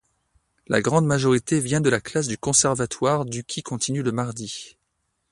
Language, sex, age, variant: French, male, 30-39, Français de métropole